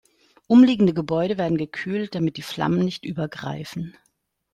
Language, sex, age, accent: German, female, 40-49, Deutschland Deutsch